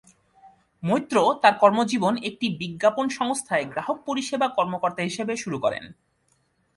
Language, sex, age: Bengali, male, 30-39